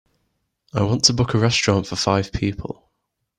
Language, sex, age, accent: English, male, 19-29, England English